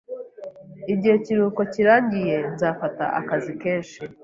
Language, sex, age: Kinyarwanda, female, 19-29